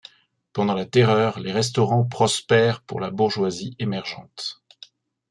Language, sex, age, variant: French, male, 30-39, Français de métropole